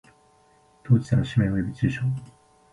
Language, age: Japanese, 19-29